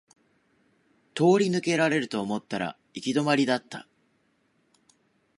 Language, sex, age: Japanese, male, 19-29